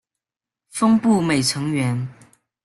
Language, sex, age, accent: Chinese, male, under 19, 出生地：湖南省